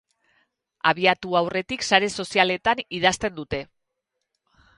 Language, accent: Basque, Erdialdekoa edo Nafarra (Gipuzkoa, Nafarroa)